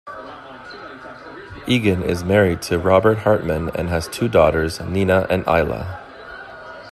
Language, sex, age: English, male, 30-39